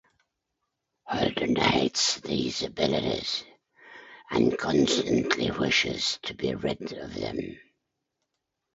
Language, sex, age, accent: English, male, 70-79, Scottish English